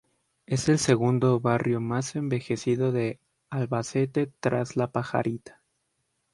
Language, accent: Spanish, México